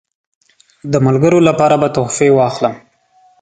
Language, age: Pashto, 19-29